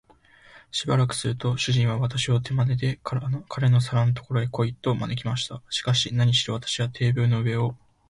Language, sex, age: Japanese, male, 19-29